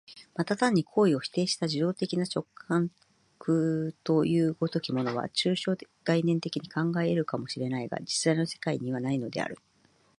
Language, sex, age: Japanese, female, 50-59